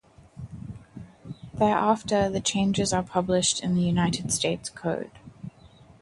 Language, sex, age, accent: English, female, 19-29, Southern African (South Africa, Zimbabwe, Namibia)